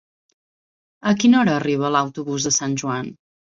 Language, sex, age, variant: Catalan, female, 30-39, Central